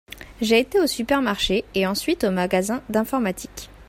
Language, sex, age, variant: French, female, 19-29, Français de métropole